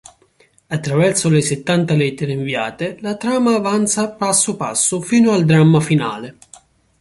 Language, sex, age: Italian, male, 19-29